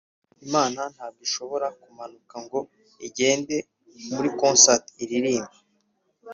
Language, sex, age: Kinyarwanda, male, 19-29